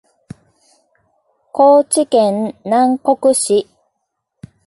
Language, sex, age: Japanese, female, 40-49